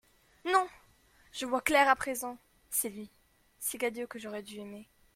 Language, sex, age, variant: French, female, under 19, Français de métropole